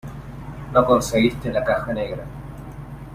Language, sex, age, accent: Spanish, male, 30-39, Rioplatense: Argentina, Uruguay, este de Bolivia, Paraguay